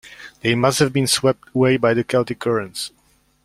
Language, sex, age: English, male, 19-29